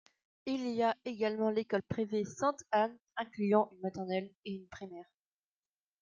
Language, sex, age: French, female, under 19